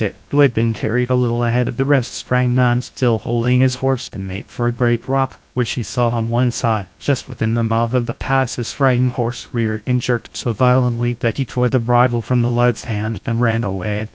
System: TTS, GlowTTS